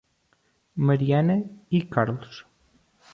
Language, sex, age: Portuguese, male, 19-29